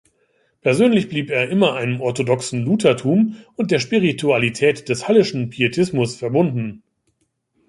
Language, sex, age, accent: German, male, 40-49, Deutschland Deutsch